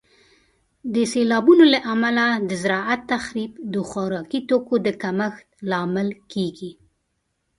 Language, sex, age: Pashto, female, 40-49